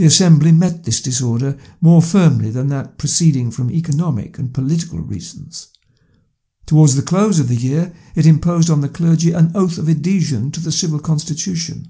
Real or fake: real